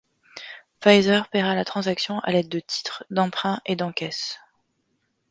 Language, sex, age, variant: French, female, 40-49, Français de métropole